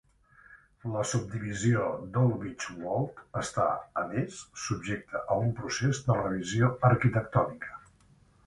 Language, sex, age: Catalan, male, 50-59